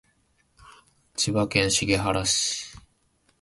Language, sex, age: Japanese, male, 19-29